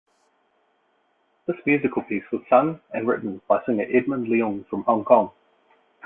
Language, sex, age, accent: English, male, 40-49, New Zealand English